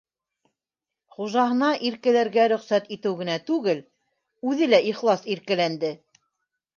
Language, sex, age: Bashkir, female, 60-69